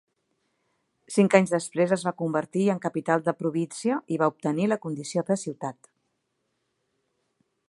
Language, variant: Catalan, Central